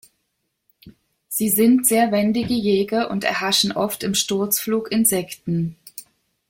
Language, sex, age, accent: German, female, 50-59, Deutschland Deutsch